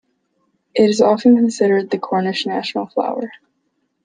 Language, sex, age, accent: English, female, under 19, United States English